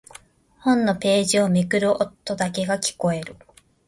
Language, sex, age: Japanese, female, 30-39